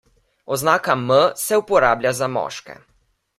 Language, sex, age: Slovenian, male, under 19